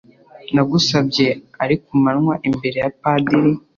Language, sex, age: Kinyarwanda, male, under 19